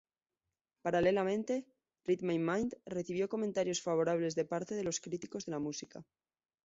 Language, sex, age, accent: Spanish, female, 19-29, España: Centro-Sur peninsular (Madrid, Toledo, Castilla-La Mancha)